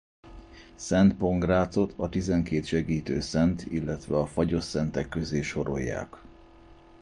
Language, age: Hungarian, 40-49